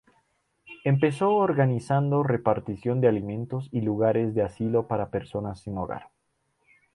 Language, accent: Spanish, Andino-Pacífico: Colombia, Perú, Ecuador, oeste de Bolivia y Venezuela andina